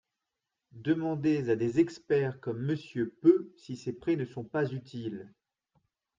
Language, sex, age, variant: French, male, 30-39, Français de métropole